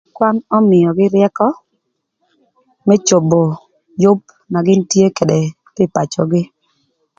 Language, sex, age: Thur, female, 30-39